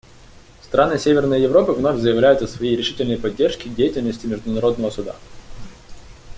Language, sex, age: Russian, male, 19-29